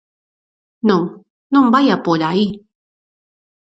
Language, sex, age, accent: Galician, female, 40-49, Normativo (estándar)